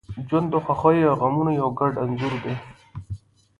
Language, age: Pashto, 19-29